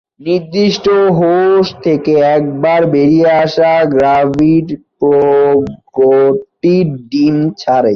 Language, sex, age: Bengali, male, 19-29